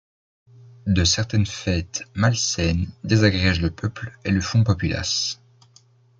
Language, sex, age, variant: French, male, 19-29, Français de métropole